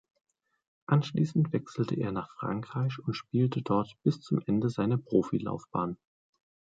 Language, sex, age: German, male, 30-39